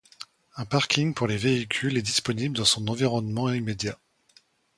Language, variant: French, Français de métropole